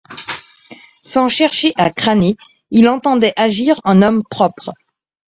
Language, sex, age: French, female, 50-59